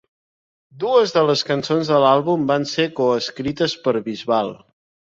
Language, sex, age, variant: Catalan, male, 19-29, Central